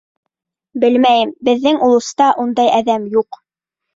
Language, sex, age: Bashkir, female, under 19